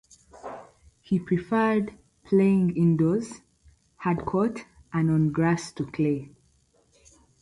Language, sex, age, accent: English, female, 19-29, England English